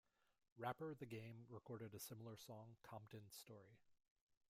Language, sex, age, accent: English, male, 30-39, United States English